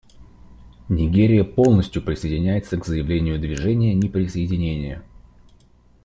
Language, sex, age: Russian, male, 19-29